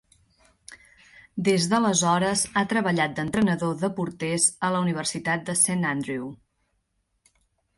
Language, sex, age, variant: Catalan, female, 30-39, Central